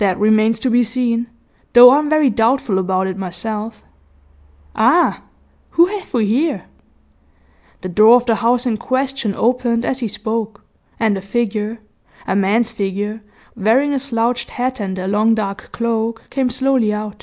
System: none